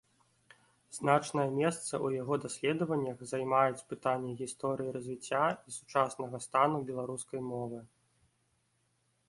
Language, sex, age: Belarusian, male, 19-29